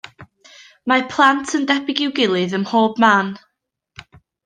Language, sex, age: Welsh, female, 19-29